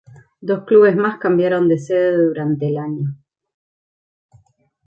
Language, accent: Spanish, Rioplatense: Argentina, Uruguay, este de Bolivia, Paraguay